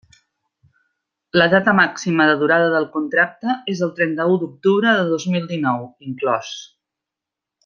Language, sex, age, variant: Catalan, female, 50-59, Central